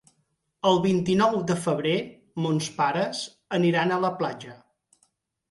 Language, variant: Catalan, Central